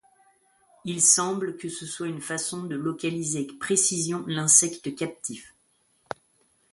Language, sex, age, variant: French, male, 30-39, Français de métropole